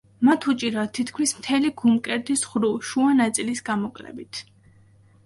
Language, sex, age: Georgian, female, 19-29